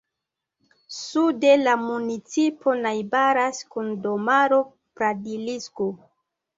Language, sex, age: Esperanto, female, 19-29